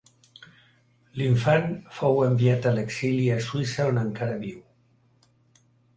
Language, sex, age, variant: Catalan, male, 70-79, Central